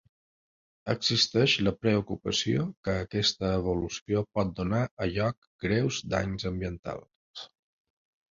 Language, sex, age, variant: Catalan, male, 40-49, Balear